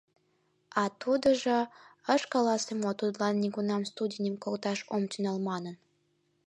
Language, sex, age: Mari, female, 19-29